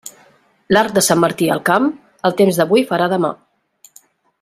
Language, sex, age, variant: Catalan, female, 40-49, Central